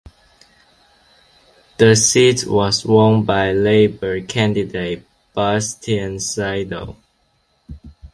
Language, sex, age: English, male, under 19